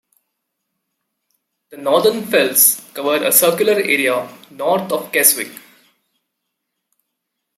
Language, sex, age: English, male, 19-29